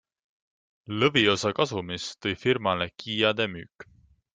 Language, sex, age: Estonian, male, 19-29